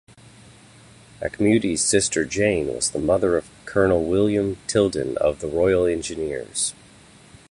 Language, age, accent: English, 30-39, United States English